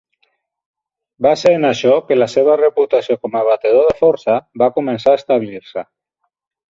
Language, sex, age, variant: Catalan, male, 50-59, Central